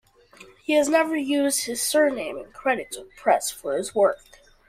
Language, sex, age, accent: English, male, under 19, United States English